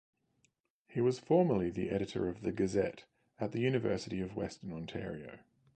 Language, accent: English, Australian English